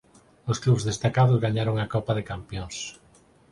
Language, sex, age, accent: Galician, male, 40-49, Normativo (estándar)